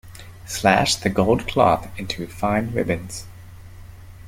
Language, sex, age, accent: English, male, 30-39, United States English